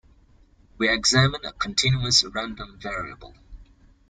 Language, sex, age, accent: English, male, 19-29, Singaporean English